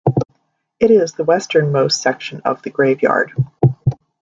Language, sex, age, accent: English, female, 50-59, United States English